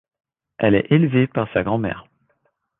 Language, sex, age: French, male, 30-39